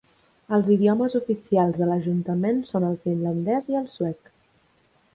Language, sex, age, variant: Catalan, female, 19-29, Central